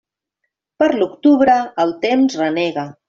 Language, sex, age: Catalan, female, 50-59